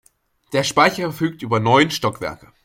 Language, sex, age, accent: German, male, under 19, Deutschland Deutsch